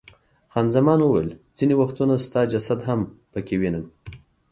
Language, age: Pashto, 30-39